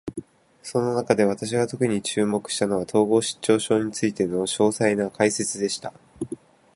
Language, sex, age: Japanese, male, 19-29